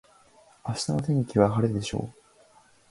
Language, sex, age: Japanese, male, under 19